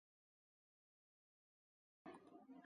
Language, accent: Spanish, América central